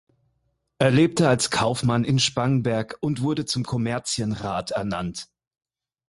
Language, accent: German, Deutschland Deutsch